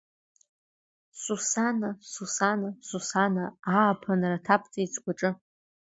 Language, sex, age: Abkhazian, female, under 19